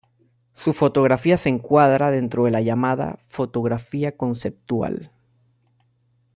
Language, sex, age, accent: Spanish, male, 30-39, América central